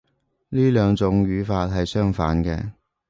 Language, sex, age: Cantonese, male, 30-39